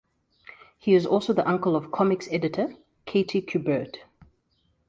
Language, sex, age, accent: English, female, 30-39, Southern African (South Africa, Zimbabwe, Namibia)